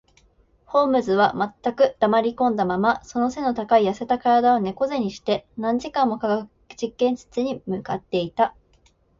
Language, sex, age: Japanese, female, 19-29